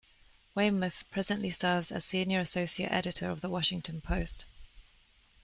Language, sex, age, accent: English, female, 30-39, England English